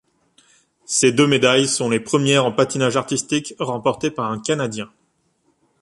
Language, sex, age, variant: French, male, 19-29, Français de métropole